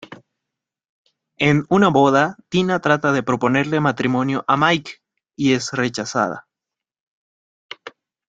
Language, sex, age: Spanish, male, 19-29